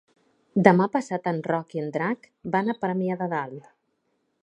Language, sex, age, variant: Catalan, female, 40-49, Central